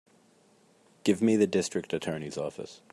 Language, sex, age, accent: English, male, 19-29, United States English